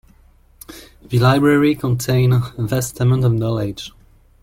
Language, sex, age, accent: English, male, 30-39, Southern African (South Africa, Zimbabwe, Namibia)